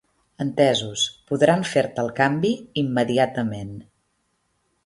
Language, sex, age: Catalan, female, 30-39